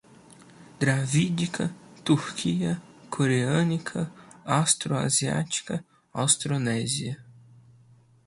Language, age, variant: Portuguese, 19-29, Portuguese (Brasil)